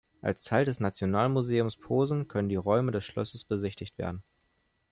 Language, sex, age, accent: German, male, 19-29, Deutschland Deutsch